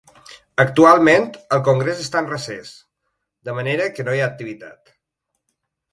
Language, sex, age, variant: Catalan, male, 40-49, Balear